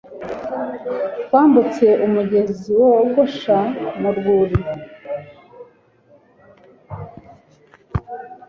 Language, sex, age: Kinyarwanda, female, 30-39